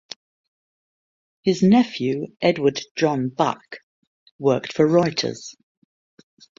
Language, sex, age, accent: English, female, 50-59, England English